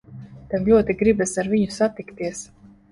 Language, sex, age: Latvian, female, 30-39